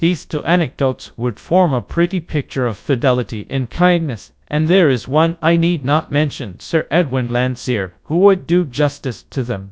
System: TTS, GradTTS